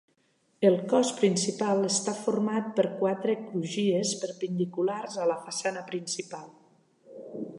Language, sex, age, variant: Catalan, female, 30-39, Nord-Occidental